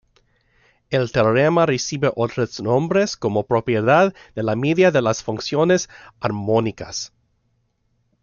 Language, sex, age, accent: Spanish, male, 30-39, México